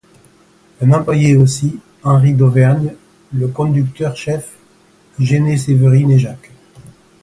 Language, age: French, 70-79